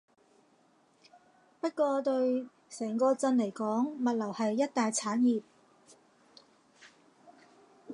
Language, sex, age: Cantonese, female, 40-49